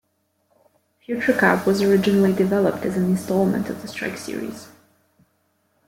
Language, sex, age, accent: English, female, 19-29, United States English